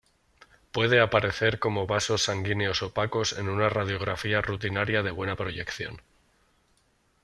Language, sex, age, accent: Spanish, male, 30-39, España: Norte peninsular (Asturias, Castilla y León, Cantabria, País Vasco, Navarra, Aragón, La Rioja, Guadalajara, Cuenca)